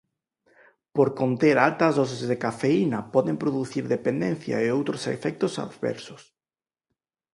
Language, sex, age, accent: Galician, male, 40-49, Normativo (estándar)